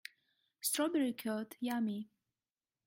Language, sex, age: English, female, 19-29